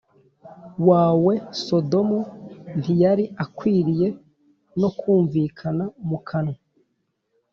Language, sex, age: Kinyarwanda, male, 30-39